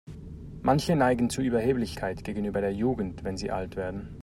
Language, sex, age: German, male, 40-49